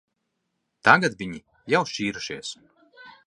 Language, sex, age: Latvian, male, 30-39